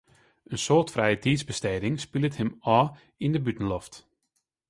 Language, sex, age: Western Frisian, male, 19-29